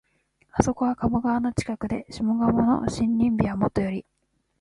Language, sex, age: Japanese, female, 19-29